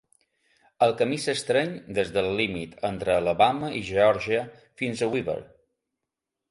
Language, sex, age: Catalan, male, 40-49